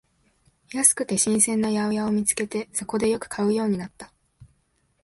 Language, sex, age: Japanese, female, 19-29